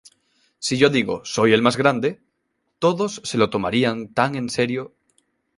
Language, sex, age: Spanish, male, 19-29